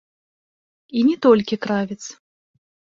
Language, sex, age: Belarusian, female, 30-39